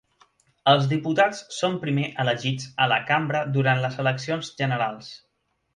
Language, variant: Catalan, Central